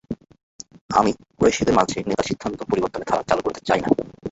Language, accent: Bengali, শুদ্ধ; চলিত